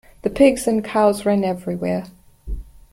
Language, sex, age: English, female, 50-59